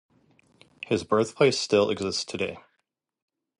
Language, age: English, 40-49